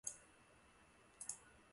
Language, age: Chinese, 19-29